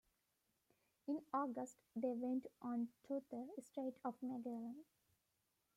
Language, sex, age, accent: English, female, 19-29, England English